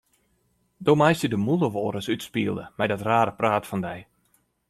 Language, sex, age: Western Frisian, male, 30-39